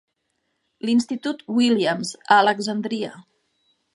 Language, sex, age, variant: Catalan, female, 40-49, Central